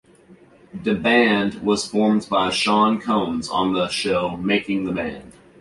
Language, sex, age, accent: English, male, 19-29, United States English